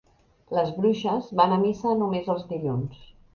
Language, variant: Catalan, Central